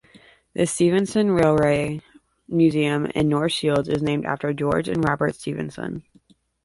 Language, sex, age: English, female, 19-29